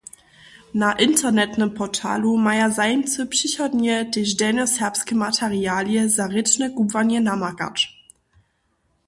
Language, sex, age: Upper Sorbian, female, under 19